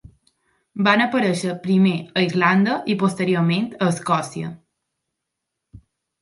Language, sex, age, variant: Catalan, female, under 19, Balear